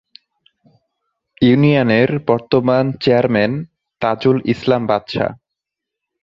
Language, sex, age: Bengali, male, 19-29